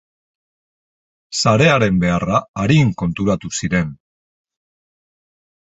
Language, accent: Basque, Mendebalekoa (Araba, Bizkaia, Gipuzkoako mendebaleko herri batzuk)